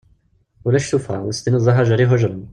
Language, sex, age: Kabyle, male, 19-29